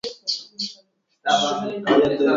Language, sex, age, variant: Catalan, male, under 19, Alacantí